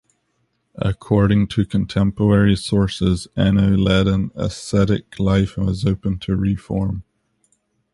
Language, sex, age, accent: English, male, 19-29, United States English